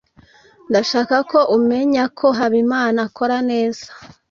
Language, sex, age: Kinyarwanda, female, 19-29